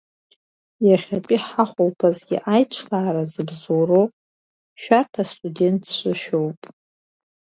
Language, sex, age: Abkhazian, female, 40-49